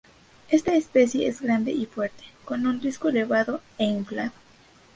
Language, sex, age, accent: Spanish, female, 19-29, México